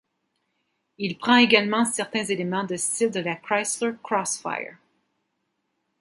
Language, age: French, 50-59